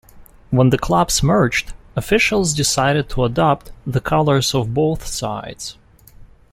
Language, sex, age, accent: English, male, 19-29, United States English